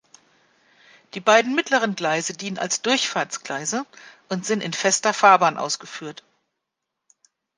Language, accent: German, Deutschland Deutsch